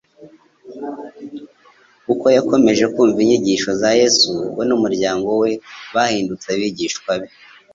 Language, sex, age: Kinyarwanda, male, 30-39